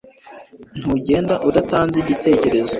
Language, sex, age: Kinyarwanda, male, under 19